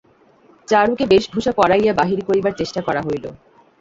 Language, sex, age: Bengali, female, 19-29